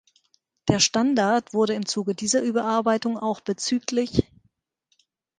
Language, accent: German, Deutschland Deutsch